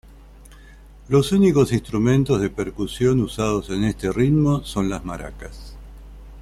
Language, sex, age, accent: Spanish, male, 40-49, Rioplatense: Argentina, Uruguay, este de Bolivia, Paraguay